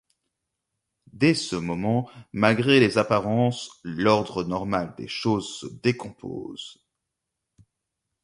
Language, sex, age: French, male, 30-39